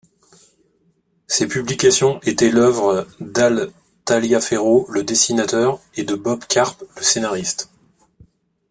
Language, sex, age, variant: French, male, 30-39, Français de métropole